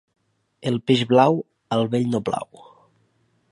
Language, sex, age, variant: Catalan, male, 19-29, Nord-Occidental